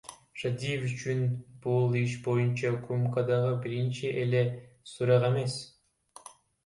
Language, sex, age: Kyrgyz, male, under 19